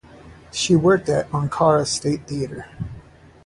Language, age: English, 40-49